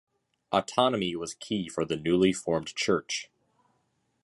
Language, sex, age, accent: English, male, under 19, United States English